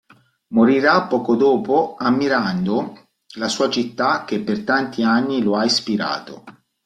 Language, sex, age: Italian, male, 40-49